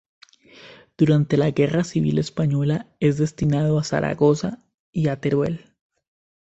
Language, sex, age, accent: Spanish, male, 19-29, Andino-Pacífico: Colombia, Perú, Ecuador, oeste de Bolivia y Venezuela andina